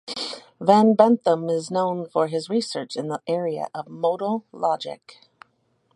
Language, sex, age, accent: English, female, 60-69, United States English